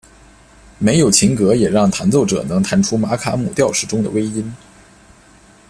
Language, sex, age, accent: Chinese, male, 19-29, 出生地：河南省